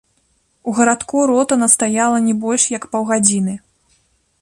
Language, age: Belarusian, 19-29